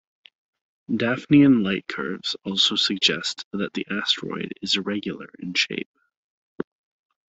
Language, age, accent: English, 30-39, Canadian English